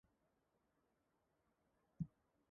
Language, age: English, under 19